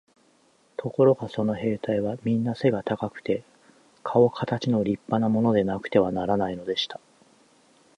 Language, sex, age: Japanese, male, 40-49